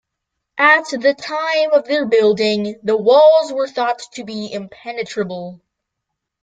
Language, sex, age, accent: English, male, under 19, United States English